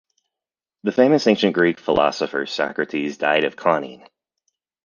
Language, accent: English, United States English